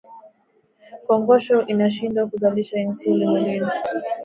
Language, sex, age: Swahili, female, 19-29